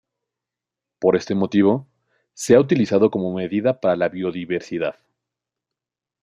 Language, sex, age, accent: Spanish, male, 30-39, México